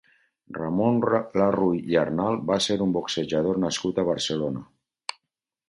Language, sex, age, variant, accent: Catalan, male, 50-59, Valencià meridional, valencià